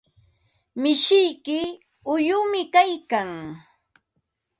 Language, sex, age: Ambo-Pasco Quechua, female, 50-59